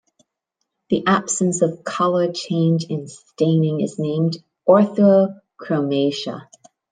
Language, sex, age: English, female, 50-59